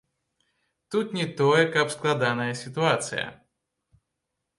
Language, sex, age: Belarusian, male, 19-29